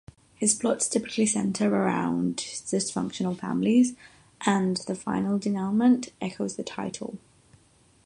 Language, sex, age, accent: English, female, 19-29, United States English; England English